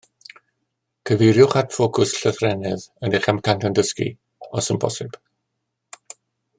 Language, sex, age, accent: Welsh, male, 60-69, Y Deyrnas Unedig Cymraeg